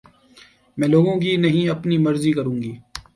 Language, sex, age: Urdu, male, 19-29